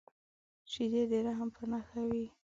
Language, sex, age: Pashto, female, 19-29